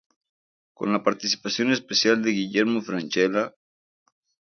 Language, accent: Spanish, México